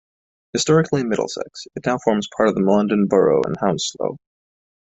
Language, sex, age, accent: English, male, 19-29, United States English